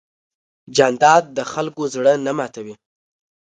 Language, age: Pashto, 19-29